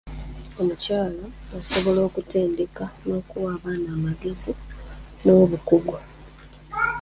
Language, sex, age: Ganda, female, 19-29